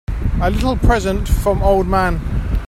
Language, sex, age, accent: English, male, 50-59, England English